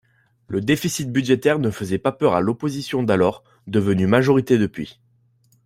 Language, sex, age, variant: French, male, 19-29, Français de métropole